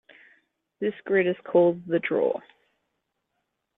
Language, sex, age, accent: English, female, 40-49, Australian English